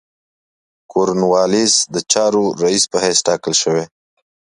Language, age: Pashto, 30-39